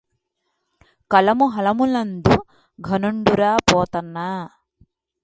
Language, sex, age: Telugu, female, 19-29